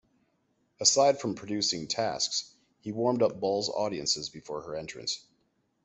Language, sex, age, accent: English, male, 30-39, United States English